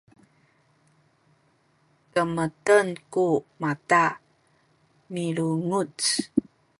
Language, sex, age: Sakizaya, female, 30-39